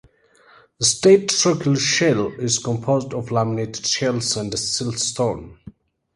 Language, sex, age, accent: English, male, 30-39, United States English